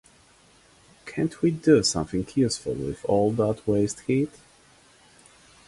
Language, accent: English, United States English; polish